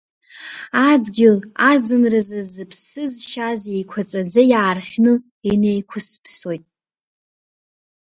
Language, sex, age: Abkhazian, female, 19-29